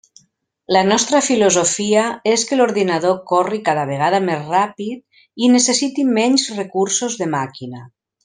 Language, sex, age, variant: Catalan, female, 50-59, Central